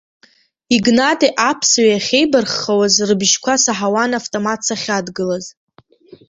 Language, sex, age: Abkhazian, female, under 19